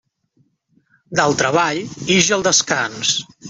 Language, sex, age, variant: Catalan, male, 40-49, Central